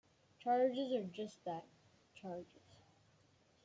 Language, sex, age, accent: English, male, under 19, United States English